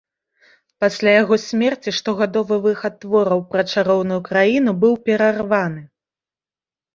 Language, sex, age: Belarusian, female, 30-39